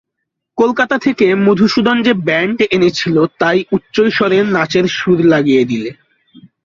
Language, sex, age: Bengali, male, 19-29